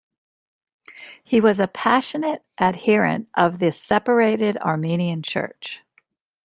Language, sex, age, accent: English, female, 50-59, United States English